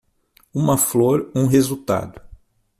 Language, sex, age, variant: Portuguese, male, 40-49, Portuguese (Brasil)